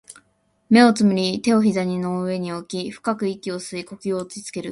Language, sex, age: Japanese, female, 19-29